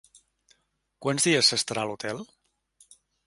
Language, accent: Catalan, central; septentrional